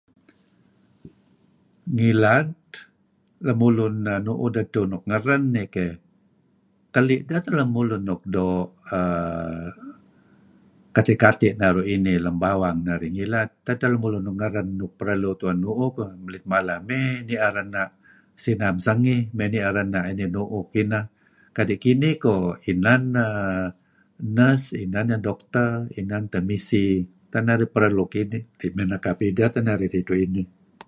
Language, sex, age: Kelabit, male, 70-79